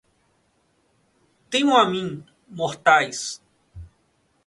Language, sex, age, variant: Portuguese, male, 30-39, Portuguese (Brasil)